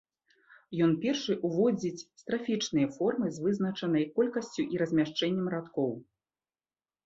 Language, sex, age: Belarusian, female, 30-39